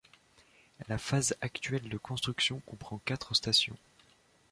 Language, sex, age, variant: French, male, 19-29, Français de métropole